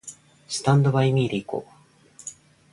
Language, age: Japanese, 19-29